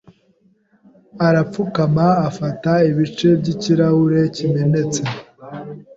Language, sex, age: Kinyarwanda, male, 19-29